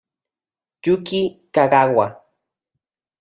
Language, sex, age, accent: Spanish, male, 19-29, Caribe: Cuba, Venezuela, Puerto Rico, República Dominicana, Panamá, Colombia caribeña, México caribeño, Costa del golfo de México